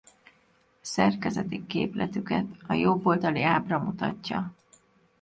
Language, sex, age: Hungarian, female, 50-59